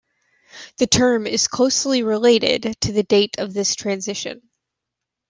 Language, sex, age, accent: English, female, 19-29, United States English